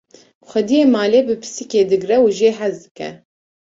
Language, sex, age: Kurdish, female, 19-29